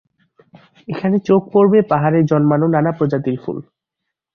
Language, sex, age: Bengali, male, 19-29